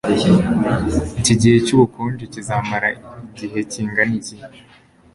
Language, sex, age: Kinyarwanda, male, 19-29